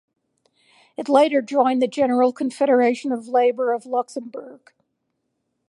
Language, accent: English, United States English